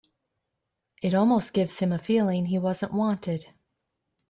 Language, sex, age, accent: English, female, 50-59, United States English